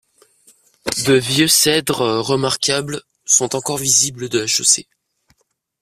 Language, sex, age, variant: French, male, under 19, Français de métropole